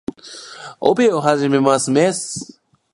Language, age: Japanese, 19-29